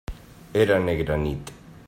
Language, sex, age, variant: Catalan, male, 40-49, Central